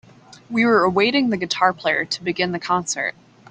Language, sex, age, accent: English, female, 19-29, United States English